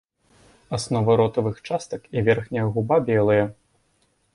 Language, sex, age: Belarusian, male, under 19